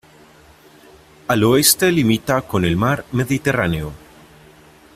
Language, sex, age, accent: Spanish, male, 19-29, Andino-Pacífico: Colombia, Perú, Ecuador, oeste de Bolivia y Venezuela andina